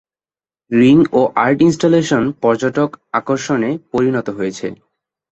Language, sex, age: Bengali, male, 19-29